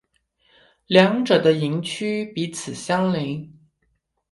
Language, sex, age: Chinese, male, 19-29